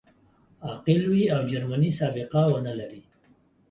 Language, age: Pashto, 30-39